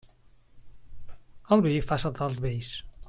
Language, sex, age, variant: Catalan, male, 40-49, Central